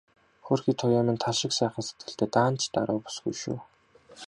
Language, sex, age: Mongolian, male, 19-29